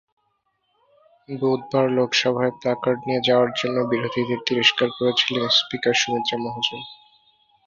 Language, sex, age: Bengali, male, 19-29